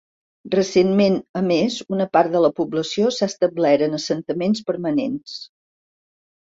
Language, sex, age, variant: Catalan, female, 50-59, Central